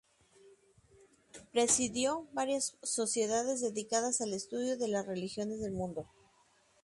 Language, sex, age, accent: Spanish, female, 30-39, México